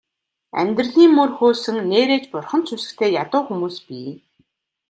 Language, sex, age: Mongolian, female, 30-39